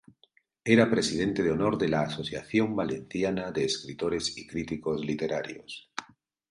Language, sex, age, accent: Spanish, male, 50-59, Caribe: Cuba, Venezuela, Puerto Rico, República Dominicana, Panamá, Colombia caribeña, México caribeño, Costa del golfo de México